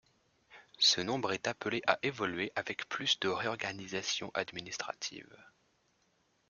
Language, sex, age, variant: French, male, 30-39, Français de métropole